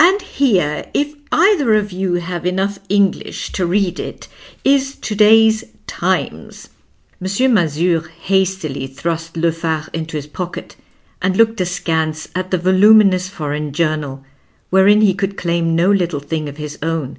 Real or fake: real